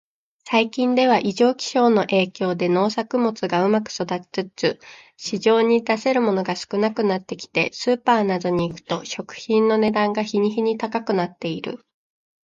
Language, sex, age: Japanese, female, 19-29